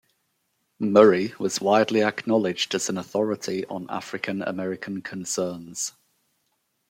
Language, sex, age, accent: English, male, 40-49, England English